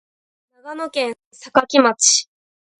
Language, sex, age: Japanese, female, 19-29